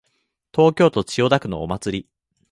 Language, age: Japanese, 19-29